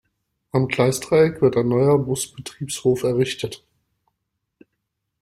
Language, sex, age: German, female, 30-39